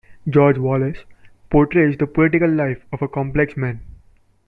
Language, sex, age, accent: English, male, 19-29, India and South Asia (India, Pakistan, Sri Lanka)